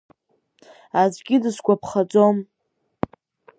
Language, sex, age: Abkhazian, female, under 19